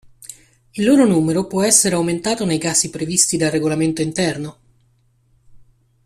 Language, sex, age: Italian, male, 30-39